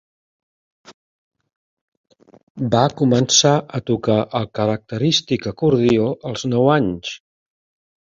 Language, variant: Catalan, Central